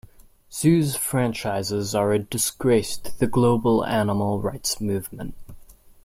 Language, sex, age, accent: English, male, 19-29, United States English